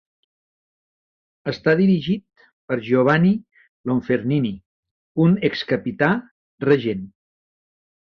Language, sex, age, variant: Catalan, male, 60-69, Central